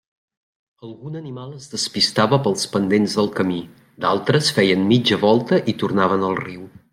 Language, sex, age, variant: Catalan, male, 40-49, Central